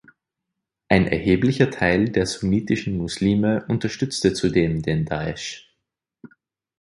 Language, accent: German, Österreichisches Deutsch